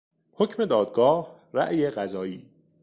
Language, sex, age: Persian, male, 30-39